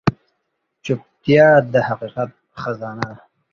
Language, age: Pashto, 19-29